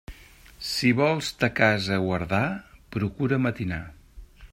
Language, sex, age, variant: Catalan, male, 50-59, Central